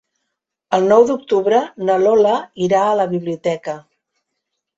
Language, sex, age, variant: Catalan, female, 50-59, Central